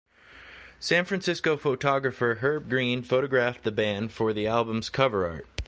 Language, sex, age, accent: English, male, 30-39, United States English